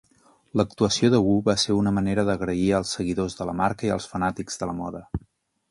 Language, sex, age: Catalan, male, 40-49